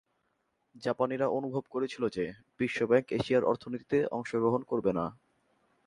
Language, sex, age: Bengali, male, 19-29